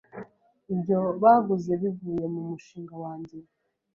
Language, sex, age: Kinyarwanda, female, 19-29